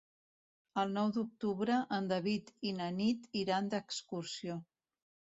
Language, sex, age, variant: Catalan, female, 50-59, Central